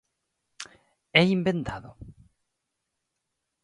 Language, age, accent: Galician, 19-29, Normativo (estándar)